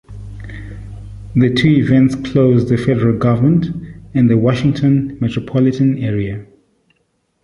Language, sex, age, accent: English, male, 30-39, Southern African (South Africa, Zimbabwe, Namibia)